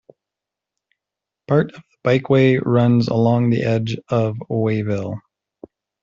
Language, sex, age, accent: English, male, 30-39, United States English